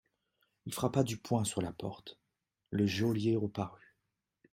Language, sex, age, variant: French, male, 30-39, Français de métropole